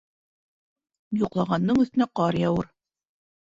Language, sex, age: Bashkir, female, 60-69